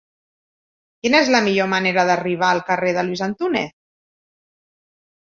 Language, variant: Catalan, Central